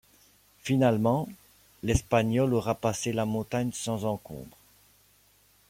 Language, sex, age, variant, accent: French, male, 50-59, Français d'Europe, Français de Belgique